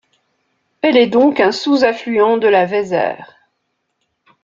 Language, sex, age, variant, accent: French, female, 50-59, Français d'Europe, Français de Suisse